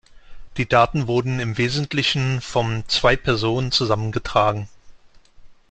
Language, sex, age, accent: German, male, 40-49, Deutschland Deutsch